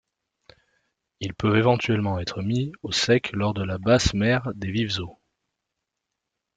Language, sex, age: French, male, 30-39